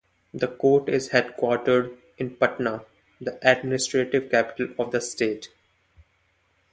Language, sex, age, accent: English, male, 19-29, India and South Asia (India, Pakistan, Sri Lanka)